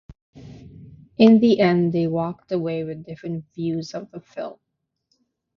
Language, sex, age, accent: English, female, 30-39, Canadian English; Filipino